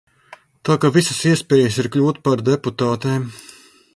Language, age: Latvian, 40-49